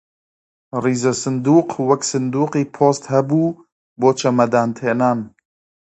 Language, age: Central Kurdish, 19-29